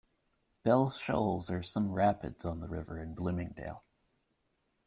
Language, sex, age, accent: English, male, 19-29, United States English